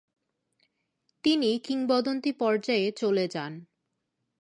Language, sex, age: Bengali, female, 19-29